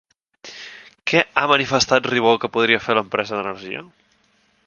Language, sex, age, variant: Catalan, male, 19-29, Central